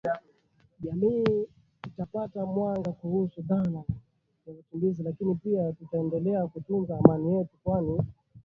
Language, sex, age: Swahili, male, 19-29